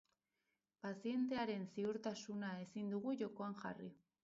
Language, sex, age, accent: Basque, female, 19-29, Mendebalekoa (Araba, Bizkaia, Gipuzkoako mendebaleko herri batzuk)